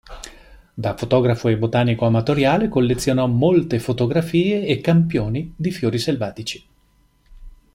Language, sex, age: Italian, male, 50-59